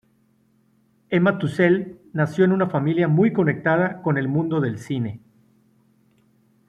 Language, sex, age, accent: Spanish, male, 40-49, México